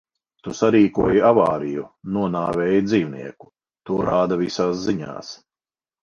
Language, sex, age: Latvian, male, 50-59